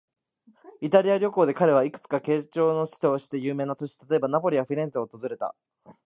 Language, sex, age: Japanese, male, 19-29